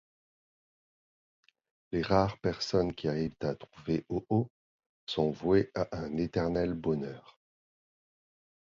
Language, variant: French, Français de métropole